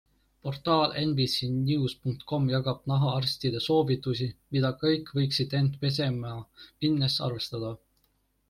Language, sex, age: Estonian, male, 19-29